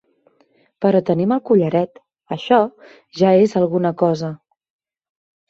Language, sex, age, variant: Catalan, female, 30-39, Central